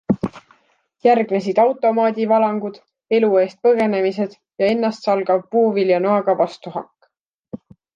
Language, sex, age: Estonian, female, 19-29